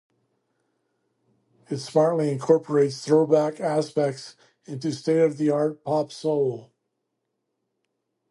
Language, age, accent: English, 60-69, United States English